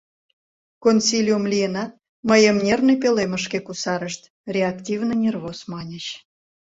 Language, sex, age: Mari, female, 30-39